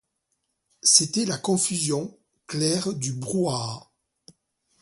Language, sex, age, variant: French, male, 40-49, Français de métropole